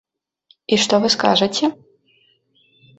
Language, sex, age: Belarusian, female, 19-29